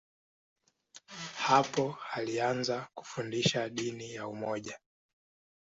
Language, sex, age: Swahili, male, 19-29